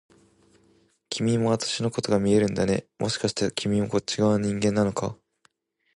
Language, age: Japanese, 19-29